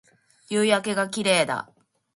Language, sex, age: Japanese, female, 40-49